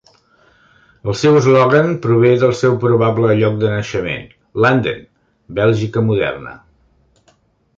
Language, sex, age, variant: Catalan, male, 60-69, Central